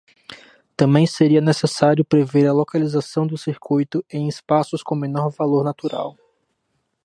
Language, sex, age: Portuguese, male, 19-29